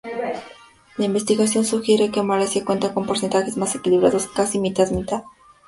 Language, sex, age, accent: Spanish, female, under 19, México